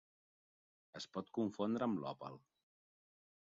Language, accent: Catalan, Neutre